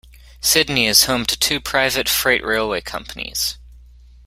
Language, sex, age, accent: English, male, under 19, United States English